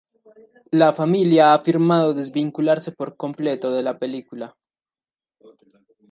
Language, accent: Spanish, Andino-Pacífico: Colombia, Perú, Ecuador, oeste de Bolivia y Venezuela andina